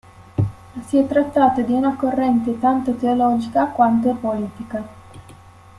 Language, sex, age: Italian, female, 19-29